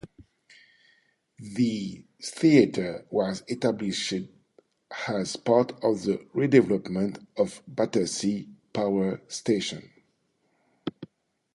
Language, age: English, 50-59